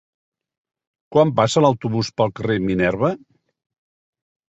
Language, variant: Catalan, Nord-Occidental